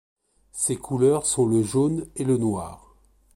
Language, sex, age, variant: French, male, 50-59, Français de métropole